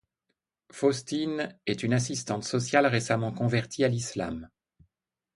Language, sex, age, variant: French, male, 50-59, Français de métropole